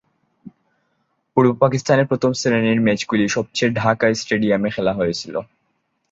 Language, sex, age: Bengali, male, under 19